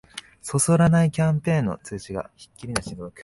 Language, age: Japanese, 19-29